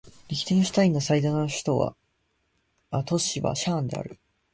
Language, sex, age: Japanese, male, 19-29